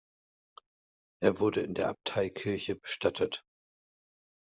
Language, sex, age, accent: German, male, 40-49, Deutschland Deutsch